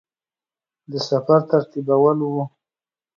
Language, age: Pashto, 30-39